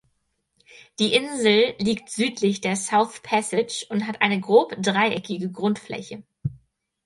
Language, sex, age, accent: German, female, 19-29, Deutschland Deutsch